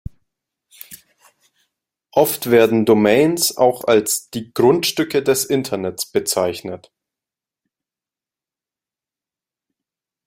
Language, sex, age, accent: German, male, 19-29, Deutschland Deutsch